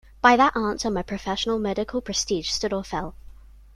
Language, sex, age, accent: English, female, under 19, England English